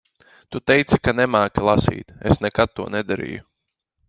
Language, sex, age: Latvian, male, 19-29